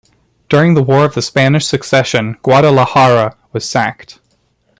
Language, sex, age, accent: English, male, 19-29, United States English